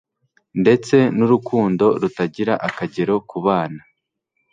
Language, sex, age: Kinyarwanda, male, 19-29